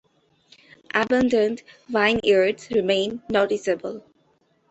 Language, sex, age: English, female, under 19